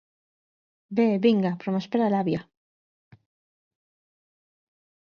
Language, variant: Catalan, Central